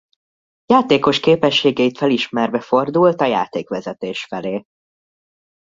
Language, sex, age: Hungarian, male, under 19